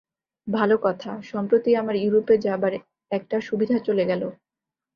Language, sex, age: Bengali, female, 19-29